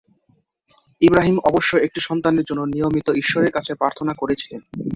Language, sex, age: Bengali, male, 19-29